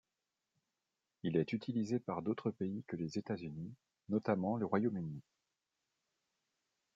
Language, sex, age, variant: French, male, 40-49, Français de métropole